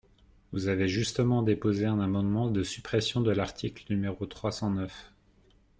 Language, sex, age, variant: French, male, 30-39, Français de métropole